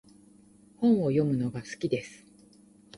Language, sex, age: Japanese, female, 50-59